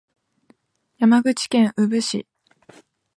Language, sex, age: Japanese, female, 19-29